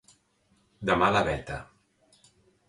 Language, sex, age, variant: Catalan, male, 40-49, Central